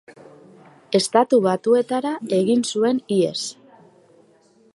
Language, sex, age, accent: Basque, female, 30-39, Mendebalekoa (Araba, Bizkaia, Gipuzkoako mendebaleko herri batzuk)